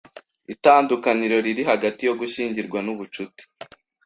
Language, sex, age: Kinyarwanda, male, under 19